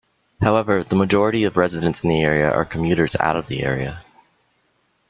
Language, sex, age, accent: English, male, 19-29, United States English